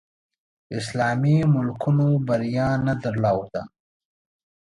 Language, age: Pashto, 19-29